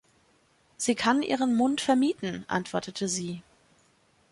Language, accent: German, Deutschland Deutsch